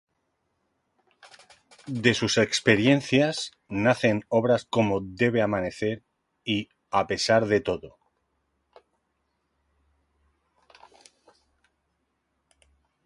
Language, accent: Spanish, España: Centro-Sur peninsular (Madrid, Toledo, Castilla-La Mancha)